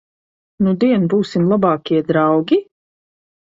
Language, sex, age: Latvian, female, 40-49